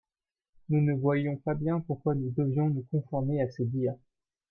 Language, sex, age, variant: French, male, 19-29, Français de métropole